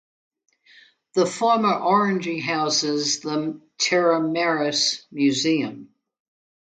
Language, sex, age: English, female, 70-79